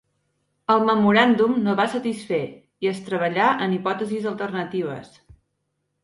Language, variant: Catalan, Central